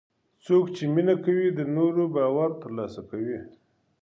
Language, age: Pashto, 40-49